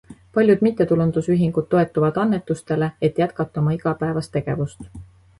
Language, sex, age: Estonian, female, 30-39